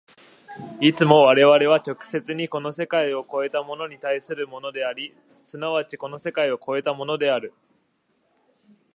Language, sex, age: Japanese, male, 19-29